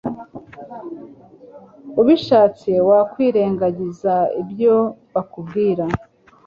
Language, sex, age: Kinyarwanda, female, 40-49